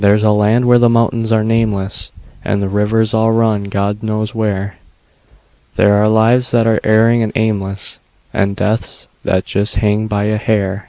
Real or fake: real